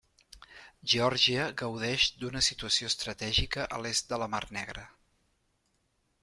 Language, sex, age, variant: Catalan, male, 40-49, Central